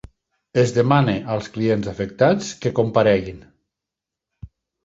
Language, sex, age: Catalan, male, 60-69